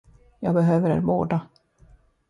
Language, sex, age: Swedish, male, 30-39